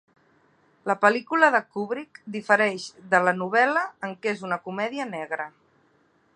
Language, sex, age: Catalan, female, 30-39